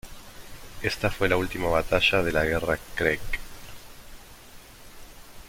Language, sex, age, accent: Spanish, male, 30-39, Rioplatense: Argentina, Uruguay, este de Bolivia, Paraguay